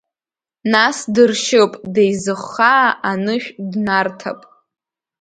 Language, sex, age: Abkhazian, female, under 19